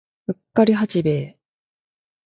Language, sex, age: Japanese, female, 30-39